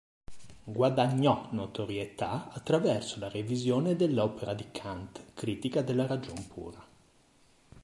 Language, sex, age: Italian, male, 40-49